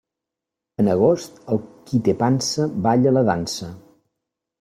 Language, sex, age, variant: Catalan, male, 50-59, Central